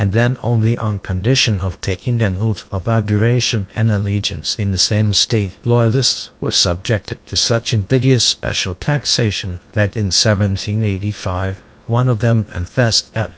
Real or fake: fake